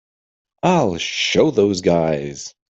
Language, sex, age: English, male, 30-39